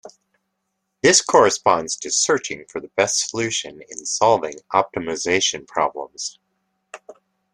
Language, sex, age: English, male, 60-69